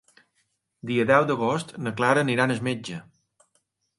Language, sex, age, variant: Catalan, male, 40-49, Balear